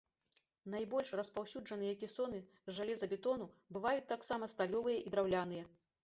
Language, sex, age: Belarusian, female, 50-59